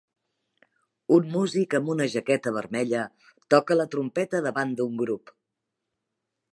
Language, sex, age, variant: Catalan, female, 50-59, Central